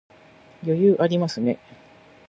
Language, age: Japanese, 60-69